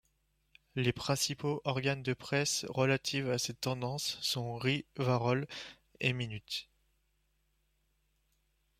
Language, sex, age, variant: French, male, 19-29, Français de métropole